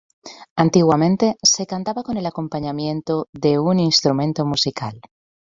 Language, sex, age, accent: Spanish, female, 30-39, España: Centro-Sur peninsular (Madrid, Toledo, Castilla-La Mancha)